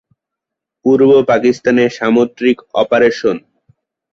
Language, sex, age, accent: Bengali, male, 19-29, Native